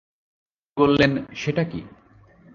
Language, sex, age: Bengali, male, 19-29